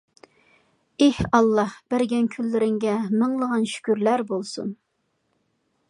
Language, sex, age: Uyghur, female, 40-49